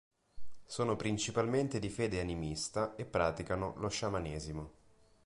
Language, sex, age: Italian, male, 19-29